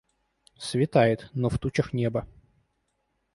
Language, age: Russian, 19-29